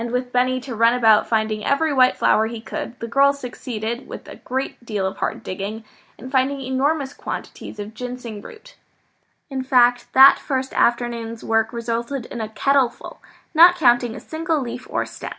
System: none